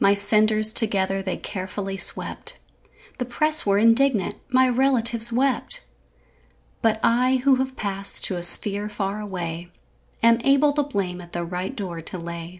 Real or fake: real